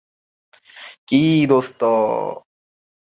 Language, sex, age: Bengali, male, 19-29